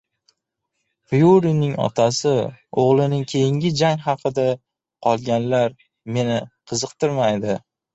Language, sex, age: Uzbek, male, 19-29